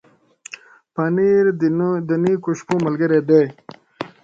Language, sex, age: Pashto, male, 30-39